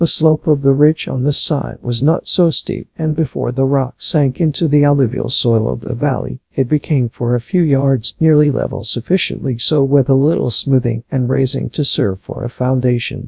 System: TTS, GradTTS